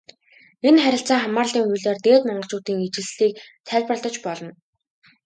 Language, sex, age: Mongolian, female, 19-29